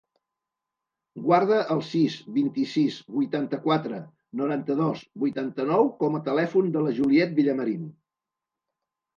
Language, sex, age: Catalan, male, 80-89